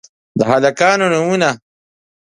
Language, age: Pashto, 30-39